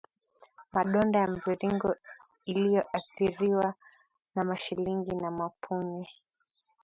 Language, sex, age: Swahili, female, 19-29